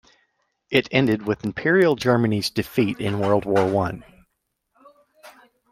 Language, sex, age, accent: English, male, 50-59, United States English